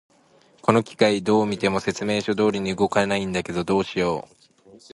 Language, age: Japanese, 19-29